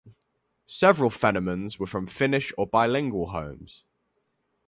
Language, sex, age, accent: English, male, 90+, England English